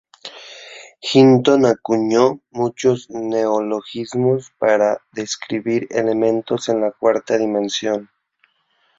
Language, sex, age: Spanish, male, 19-29